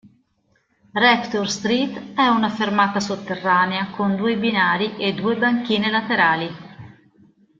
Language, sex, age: Italian, female, 50-59